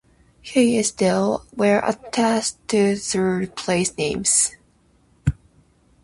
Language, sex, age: English, female, 19-29